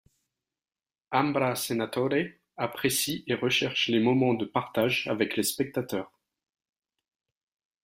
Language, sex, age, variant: French, male, 19-29, Français de métropole